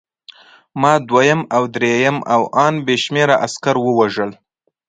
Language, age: Pashto, 19-29